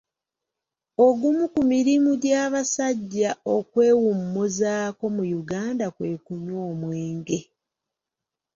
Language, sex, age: Ganda, female, 50-59